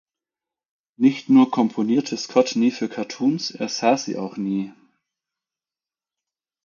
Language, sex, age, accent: German, male, 40-49, Deutschland Deutsch